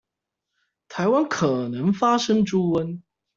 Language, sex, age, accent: Chinese, male, 30-39, 出生地：臺北市